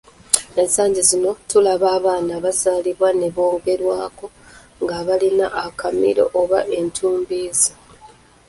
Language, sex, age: Ganda, female, 19-29